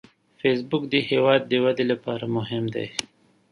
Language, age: Pashto, 30-39